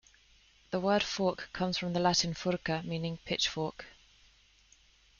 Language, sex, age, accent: English, female, 30-39, England English